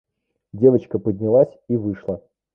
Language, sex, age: Russian, male, 19-29